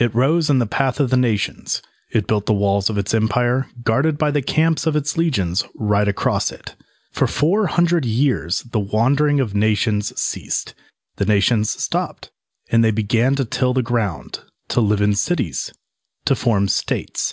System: none